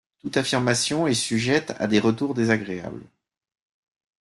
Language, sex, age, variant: French, male, 50-59, Français de métropole